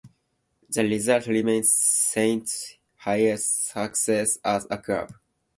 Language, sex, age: English, male, 19-29